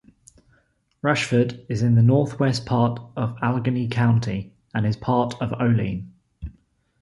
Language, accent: English, England English